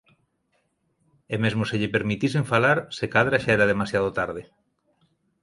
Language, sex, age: Galician, male, 40-49